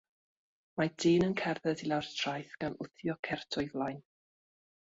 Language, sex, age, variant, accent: Welsh, female, 40-49, South-Western Welsh, Y Deyrnas Unedig Cymraeg